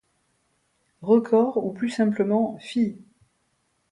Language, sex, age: French, female, 50-59